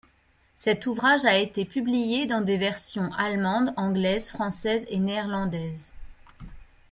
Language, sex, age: French, female, 40-49